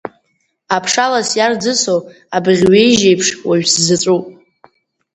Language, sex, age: Abkhazian, female, under 19